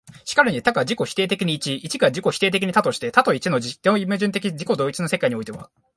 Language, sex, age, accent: Japanese, male, 19-29, 標準語